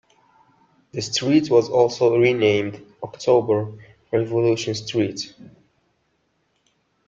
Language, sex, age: English, male, 19-29